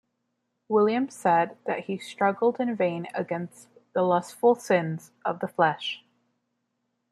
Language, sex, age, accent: English, female, 19-29, United States English